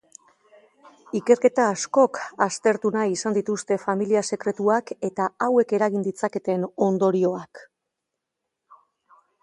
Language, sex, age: Basque, female, 50-59